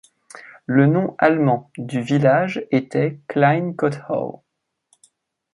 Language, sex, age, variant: French, male, 19-29, Français de métropole